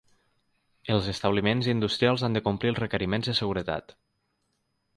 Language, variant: Catalan, Nord-Occidental